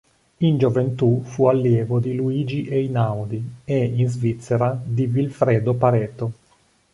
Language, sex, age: Italian, male, 40-49